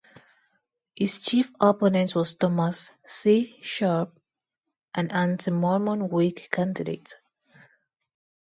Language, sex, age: English, female, 19-29